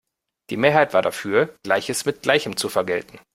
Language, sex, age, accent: German, male, 30-39, Deutschland Deutsch